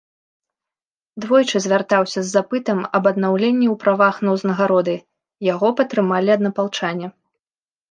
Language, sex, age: Belarusian, female, 19-29